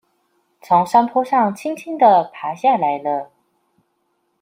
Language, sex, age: Chinese, female, 19-29